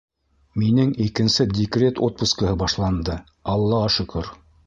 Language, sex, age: Bashkir, male, 60-69